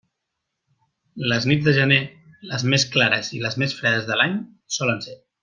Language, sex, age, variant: Catalan, male, 30-39, Central